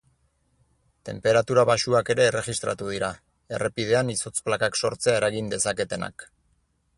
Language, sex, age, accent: Basque, male, 40-49, Erdialdekoa edo Nafarra (Gipuzkoa, Nafarroa)